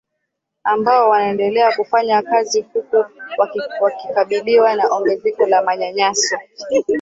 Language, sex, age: Swahili, female, 19-29